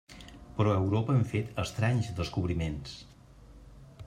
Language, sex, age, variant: Catalan, male, 50-59, Central